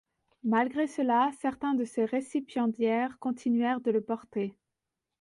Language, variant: French, Français de métropole